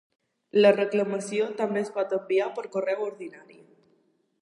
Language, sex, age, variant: Catalan, female, under 19, Balear